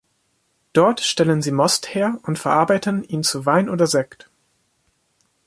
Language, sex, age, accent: German, male, 19-29, Deutschland Deutsch